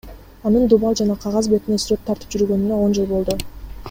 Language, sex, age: Kyrgyz, female, 19-29